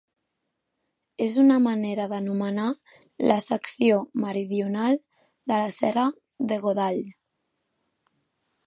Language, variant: Catalan, Central